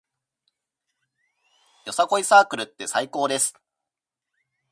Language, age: Japanese, 19-29